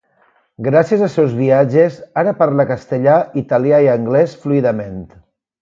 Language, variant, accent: Catalan, Valencià meridional, valencià